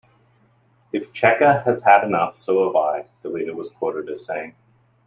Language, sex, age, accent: English, male, 40-49, United States English